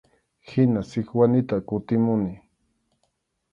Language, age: Arequipa-La Unión Quechua, 19-29